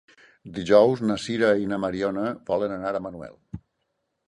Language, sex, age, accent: Catalan, male, 60-69, valencià